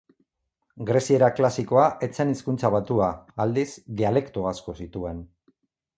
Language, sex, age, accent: Basque, male, 50-59, Mendebalekoa (Araba, Bizkaia, Gipuzkoako mendebaleko herri batzuk)